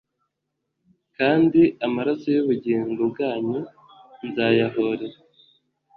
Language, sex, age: Kinyarwanda, male, 19-29